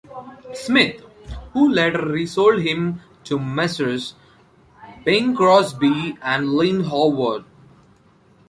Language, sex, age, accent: English, male, 19-29, India and South Asia (India, Pakistan, Sri Lanka)